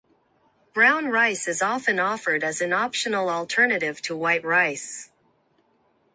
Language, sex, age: English, female, 19-29